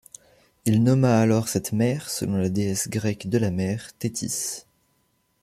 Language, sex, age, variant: French, male, under 19, Français de métropole